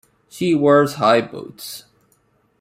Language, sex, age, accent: English, male, 19-29, United States English